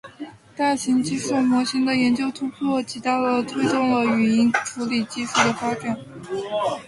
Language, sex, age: Chinese, female, 19-29